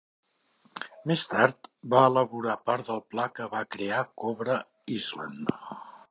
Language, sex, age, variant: Catalan, male, 60-69, Central